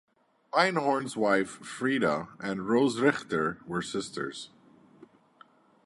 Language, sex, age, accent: English, male, 30-39, United States English